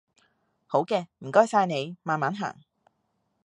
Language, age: Cantonese, 30-39